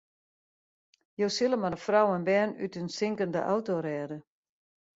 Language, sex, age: Western Frisian, female, 60-69